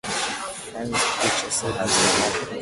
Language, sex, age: English, male, 19-29